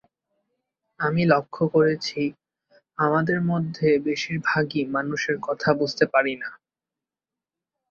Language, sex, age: Bengali, male, 19-29